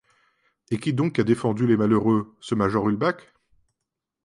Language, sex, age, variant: French, male, 30-39, Français de métropole